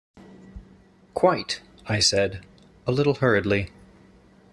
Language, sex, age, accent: English, male, 19-29, United States English